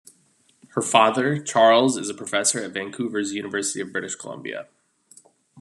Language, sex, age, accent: English, male, 30-39, United States English